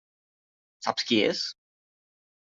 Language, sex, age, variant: Catalan, male, 19-29, Central